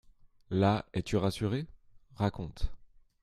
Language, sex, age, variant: French, male, 30-39, Français de métropole